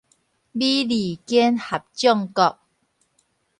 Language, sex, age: Min Nan Chinese, female, 40-49